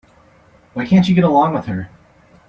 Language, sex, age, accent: English, male, 30-39, United States English